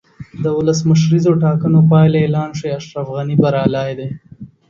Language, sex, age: Pashto, male, 19-29